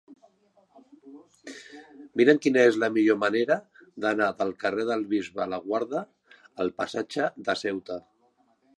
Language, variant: Catalan, Central